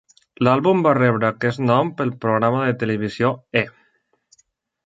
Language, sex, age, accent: Catalan, male, 19-29, valencià